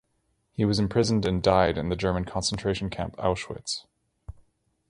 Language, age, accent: English, 30-39, Canadian English